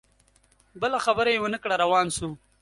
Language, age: Pashto, 19-29